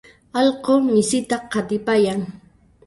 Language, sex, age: Puno Quechua, female, 19-29